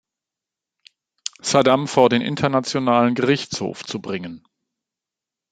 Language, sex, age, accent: German, male, 40-49, Deutschland Deutsch